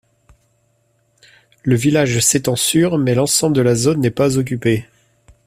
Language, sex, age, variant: French, male, 30-39, Français de métropole